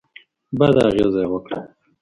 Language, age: Pashto, 40-49